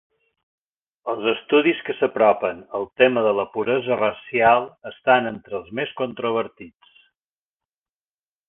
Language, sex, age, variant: Catalan, male, 50-59, Balear